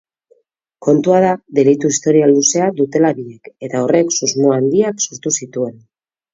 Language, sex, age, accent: Basque, female, 30-39, Mendebalekoa (Araba, Bizkaia, Gipuzkoako mendebaleko herri batzuk)